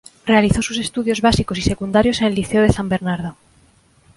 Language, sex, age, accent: Spanish, female, 30-39, España: Centro-Sur peninsular (Madrid, Toledo, Castilla-La Mancha)